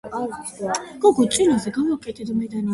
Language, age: Georgian, under 19